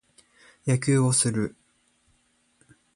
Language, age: Japanese, 19-29